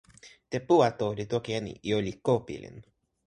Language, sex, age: Toki Pona, male, 19-29